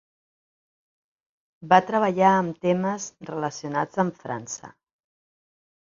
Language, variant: Catalan, Central